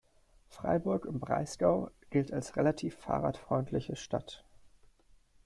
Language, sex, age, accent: German, male, 19-29, Deutschland Deutsch